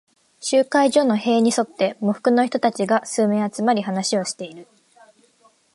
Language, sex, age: Japanese, female, 19-29